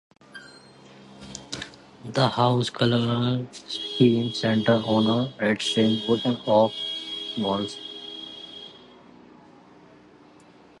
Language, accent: English, India and South Asia (India, Pakistan, Sri Lanka)